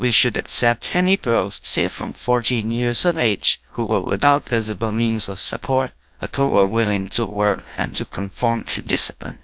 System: TTS, GlowTTS